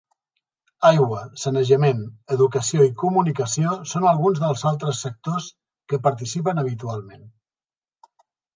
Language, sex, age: Catalan, male, 50-59